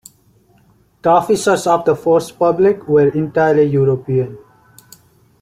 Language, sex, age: English, male, 19-29